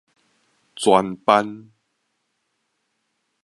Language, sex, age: Min Nan Chinese, male, 30-39